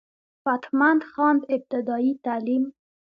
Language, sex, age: Pashto, female, 19-29